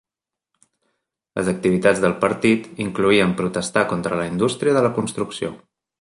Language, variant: Catalan, Central